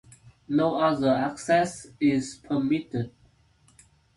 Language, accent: English, United States English